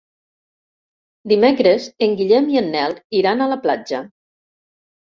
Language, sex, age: Catalan, female, 60-69